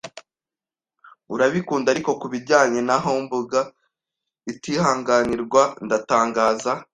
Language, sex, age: Kinyarwanda, male, 19-29